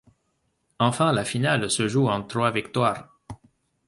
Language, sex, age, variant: French, male, 30-39, Français de métropole